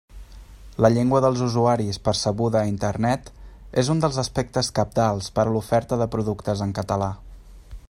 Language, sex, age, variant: Catalan, male, 30-39, Central